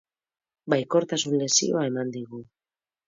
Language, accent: Basque, Mendebalekoa (Araba, Bizkaia, Gipuzkoako mendebaleko herri batzuk)